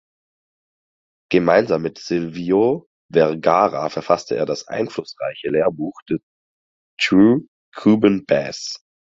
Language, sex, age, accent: German, male, 19-29, Deutschland Deutsch